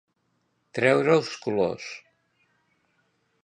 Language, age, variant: Catalan, 60-69, Central